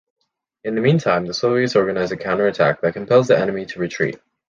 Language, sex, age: English, male, under 19